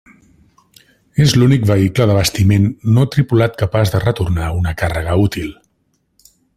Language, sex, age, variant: Catalan, male, 40-49, Central